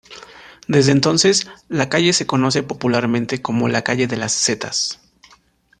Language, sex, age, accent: Spanish, male, 19-29, México